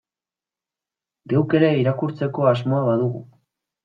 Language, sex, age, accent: Basque, male, 19-29, Mendebalekoa (Araba, Bizkaia, Gipuzkoako mendebaleko herri batzuk)